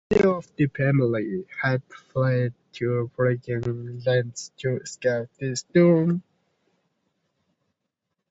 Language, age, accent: English, 19-29, United States English